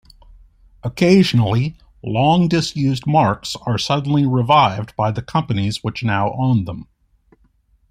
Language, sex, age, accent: English, male, 40-49, United States English